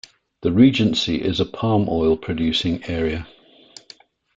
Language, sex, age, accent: English, male, 60-69, England English